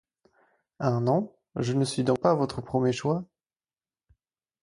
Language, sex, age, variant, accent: French, male, 19-29, Français d'Europe, Français d’Allemagne